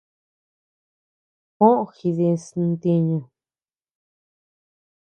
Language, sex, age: Tepeuxila Cuicatec, female, 19-29